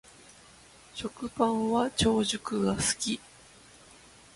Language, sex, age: Japanese, female, 30-39